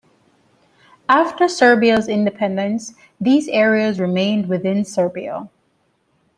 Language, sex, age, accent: English, female, 19-29, West Indies and Bermuda (Bahamas, Bermuda, Jamaica, Trinidad)